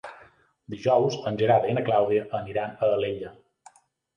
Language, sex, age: Catalan, male, 30-39